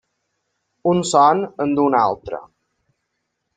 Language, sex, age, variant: Catalan, male, 19-29, Balear